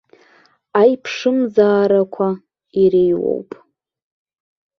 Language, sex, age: Abkhazian, female, 19-29